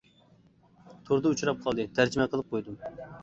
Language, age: Uyghur, 30-39